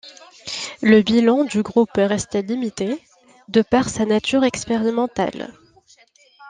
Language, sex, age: French, female, 19-29